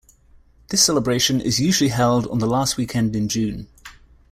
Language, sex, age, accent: English, male, 30-39, England English